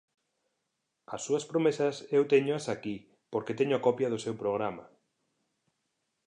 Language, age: Galician, 40-49